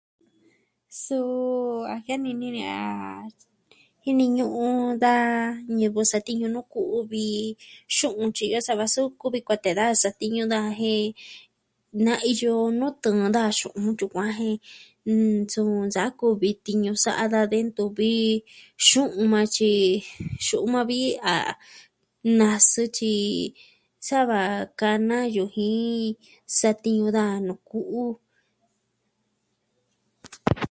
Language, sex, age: Southwestern Tlaxiaco Mixtec, female, 19-29